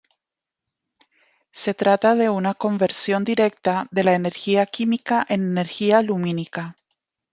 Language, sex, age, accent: Spanish, female, 40-49, Andino-Pacífico: Colombia, Perú, Ecuador, oeste de Bolivia y Venezuela andina